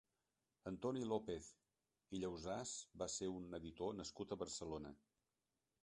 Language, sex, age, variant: Catalan, male, 60-69, Central